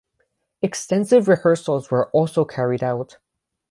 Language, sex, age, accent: English, male, under 19, United States English; England English